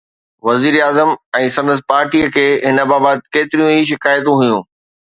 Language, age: Sindhi, 40-49